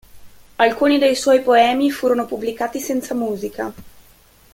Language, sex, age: Italian, female, 19-29